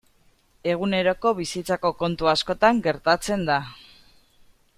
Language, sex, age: Basque, female, 30-39